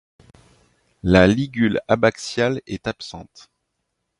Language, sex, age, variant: French, male, 30-39, Français de métropole